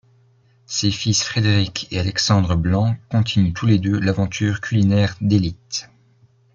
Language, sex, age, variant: French, male, 19-29, Français de métropole